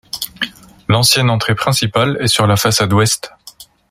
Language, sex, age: French, male, 30-39